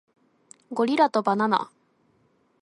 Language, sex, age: Japanese, female, 19-29